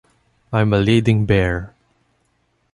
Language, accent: English, Filipino